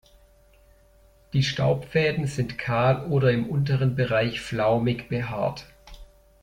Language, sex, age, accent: German, male, 30-39, Deutschland Deutsch